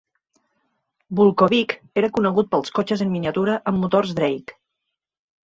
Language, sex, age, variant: Catalan, female, 40-49, Central